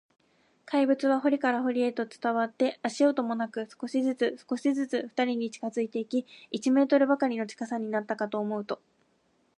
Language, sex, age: Japanese, female, 19-29